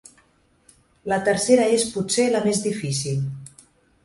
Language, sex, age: Catalan, female, 40-49